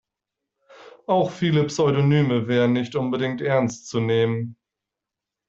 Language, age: German, 40-49